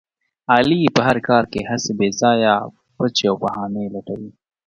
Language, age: Pashto, 19-29